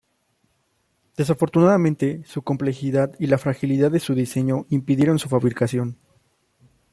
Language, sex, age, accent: Spanish, male, 19-29, México